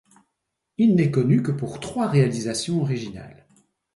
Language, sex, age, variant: French, male, 60-69, Français de métropole